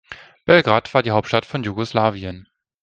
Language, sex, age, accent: German, male, 30-39, Deutschland Deutsch